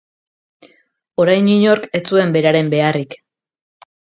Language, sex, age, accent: Basque, female, 40-49, Mendebalekoa (Araba, Bizkaia, Gipuzkoako mendebaleko herri batzuk)